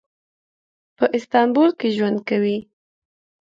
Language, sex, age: Pashto, female, 30-39